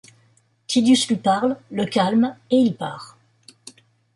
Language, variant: French, Français de métropole